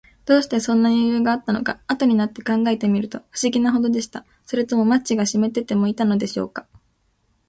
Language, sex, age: Japanese, female, under 19